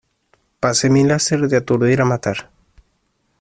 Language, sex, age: Spanish, male, 19-29